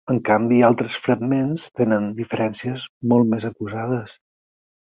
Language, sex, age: Catalan, male, 50-59